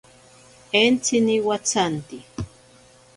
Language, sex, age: Ashéninka Perené, female, 40-49